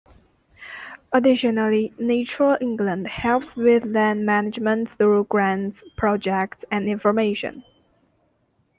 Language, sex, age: English, female, 19-29